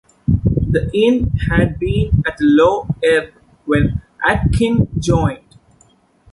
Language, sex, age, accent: English, male, 19-29, India and South Asia (India, Pakistan, Sri Lanka)